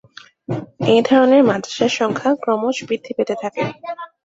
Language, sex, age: Bengali, female, 19-29